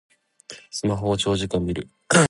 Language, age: Japanese, 19-29